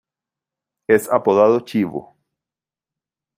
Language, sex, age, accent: Spanish, male, 40-49, Caribe: Cuba, Venezuela, Puerto Rico, República Dominicana, Panamá, Colombia caribeña, México caribeño, Costa del golfo de México